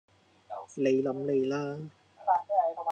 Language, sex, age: Cantonese, male, 19-29